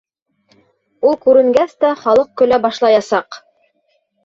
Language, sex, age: Bashkir, female, 30-39